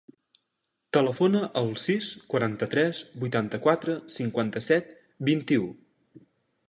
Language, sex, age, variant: Catalan, male, 19-29, Central